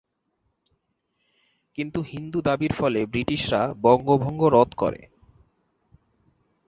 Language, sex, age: Bengali, male, 19-29